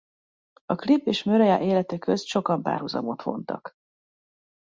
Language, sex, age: Hungarian, female, 19-29